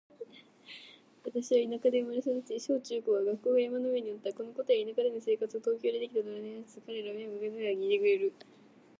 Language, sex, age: Japanese, female, 19-29